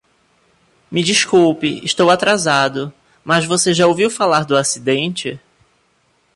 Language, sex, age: Portuguese, male, 30-39